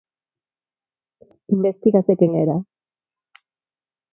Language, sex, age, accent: Galician, female, 30-39, Neofalante